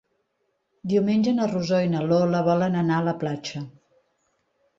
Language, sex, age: Catalan, female, 50-59